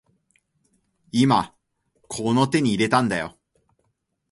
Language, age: Japanese, 19-29